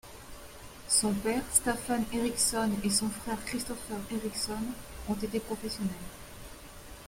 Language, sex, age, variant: French, female, 50-59, Français de métropole